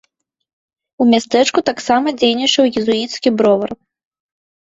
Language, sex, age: Belarusian, female, 19-29